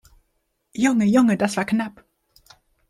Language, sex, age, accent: German, female, under 19, Deutschland Deutsch